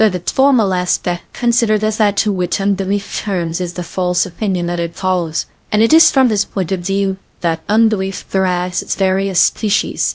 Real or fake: fake